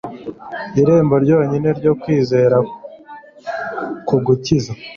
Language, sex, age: Kinyarwanda, male, 19-29